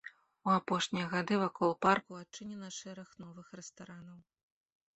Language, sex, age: Belarusian, female, 40-49